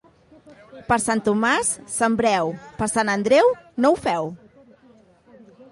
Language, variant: Catalan, Nord-Occidental